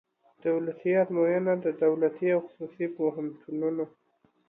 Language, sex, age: Pashto, male, 19-29